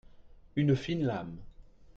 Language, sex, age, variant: French, male, 30-39, Français de métropole